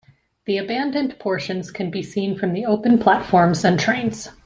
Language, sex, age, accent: English, female, 30-39, Canadian English